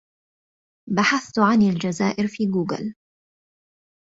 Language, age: Arabic, 30-39